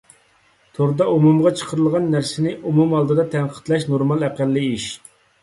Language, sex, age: Uyghur, male, 30-39